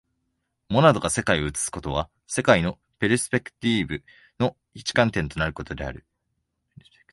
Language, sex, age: Japanese, male, 19-29